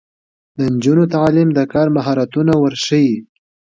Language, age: Pashto, 19-29